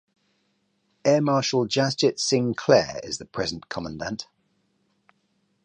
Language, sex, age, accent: English, male, 40-49, England English